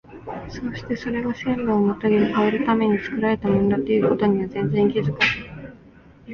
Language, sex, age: Japanese, female, 19-29